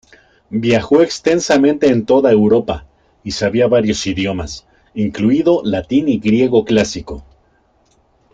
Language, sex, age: Spanish, male, 30-39